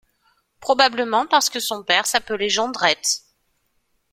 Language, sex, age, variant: French, female, 40-49, Français de métropole